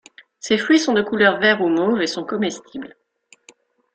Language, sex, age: French, female, 30-39